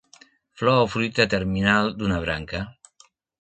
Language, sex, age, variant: Catalan, male, 60-69, Nord-Occidental